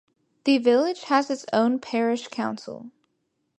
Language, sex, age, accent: English, female, under 19, United States English